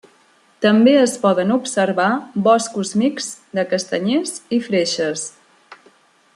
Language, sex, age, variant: Catalan, female, 30-39, Central